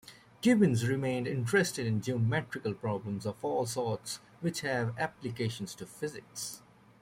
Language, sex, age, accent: English, male, 19-29, United States English